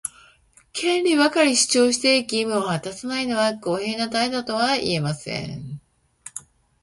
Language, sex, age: Japanese, female, 50-59